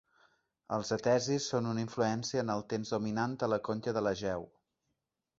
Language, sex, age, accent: Catalan, male, 40-49, balear; central